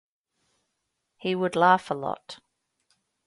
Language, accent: English, Australian English